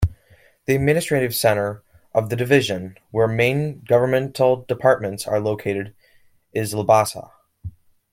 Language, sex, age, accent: English, male, under 19, United States English